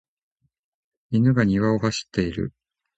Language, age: Japanese, 50-59